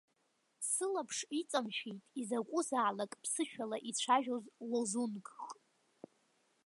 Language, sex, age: Abkhazian, female, under 19